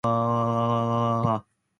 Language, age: Japanese, 19-29